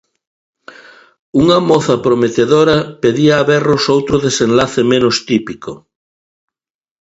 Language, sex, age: Galician, male, 50-59